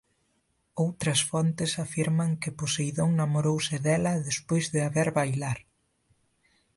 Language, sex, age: Galician, male, 19-29